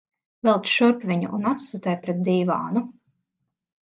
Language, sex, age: Latvian, female, 30-39